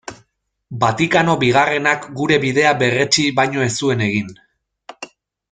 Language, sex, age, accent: Basque, male, 30-39, Mendebalekoa (Araba, Bizkaia, Gipuzkoako mendebaleko herri batzuk)